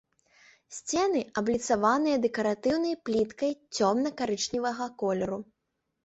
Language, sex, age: Belarusian, female, under 19